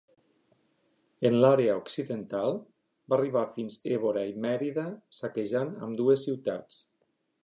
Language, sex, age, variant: Catalan, male, 40-49, Nord-Occidental